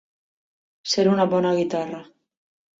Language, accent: Catalan, valencià